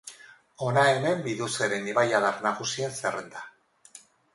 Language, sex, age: Basque, female, 50-59